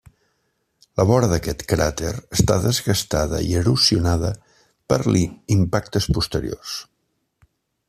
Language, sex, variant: Catalan, male, Central